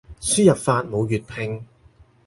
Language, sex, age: Cantonese, male, 30-39